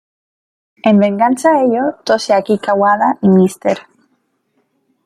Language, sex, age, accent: Spanish, female, under 19, Andino-Pacífico: Colombia, Perú, Ecuador, oeste de Bolivia y Venezuela andina